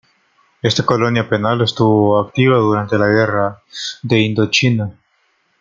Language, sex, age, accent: Spanish, male, 19-29, América central